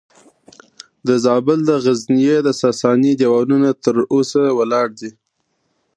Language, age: Pashto, 19-29